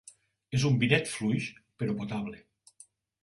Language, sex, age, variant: Catalan, male, 50-59, Nord-Occidental